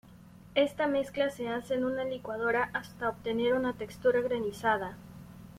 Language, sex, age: Spanish, female, 19-29